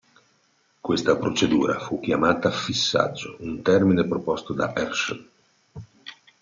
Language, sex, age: Italian, male, 50-59